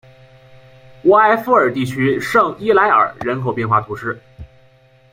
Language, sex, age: Chinese, male, under 19